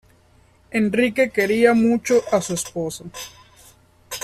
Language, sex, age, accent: Spanish, male, 19-29, México